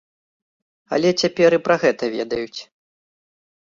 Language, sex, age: Belarusian, male, 30-39